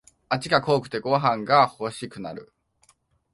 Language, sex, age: Japanese, male, 19-29